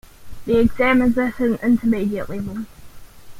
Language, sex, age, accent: English, male, under 19, New Zealand English